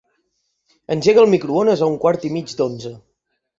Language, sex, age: Catalan, male, 30-39